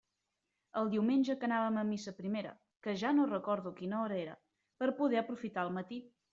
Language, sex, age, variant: Catalan, female, 30-39, Central